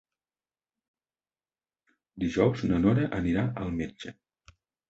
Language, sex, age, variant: Catalan, male, 50-59, Central